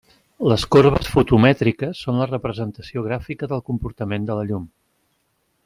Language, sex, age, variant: Catalan, male, 50-59, Central